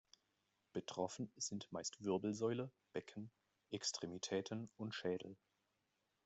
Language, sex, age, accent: German, male, 40-49, Deutschland Deutsch